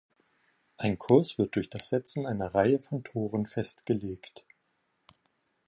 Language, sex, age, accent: German, male, 19-29, Deutschland Deutsch